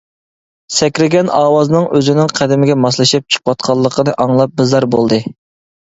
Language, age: Uyghur, 19-29